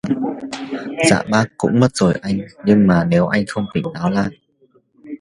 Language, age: Vietnamese, 19-29